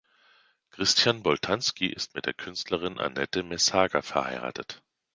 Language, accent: German, Deutschland Deutsch